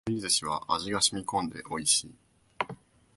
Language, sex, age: Japanese, male, 19-29